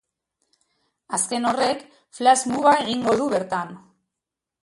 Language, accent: Basque, Mendebalekoa (Araba, Bizkaia, Gipuzkoako mendebaleko herri batzuk)